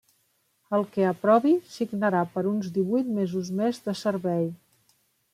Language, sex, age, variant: Catalan, female, 50-59, Central